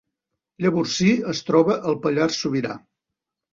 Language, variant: Catalan, Central